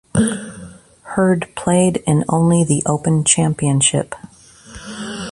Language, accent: English, United States English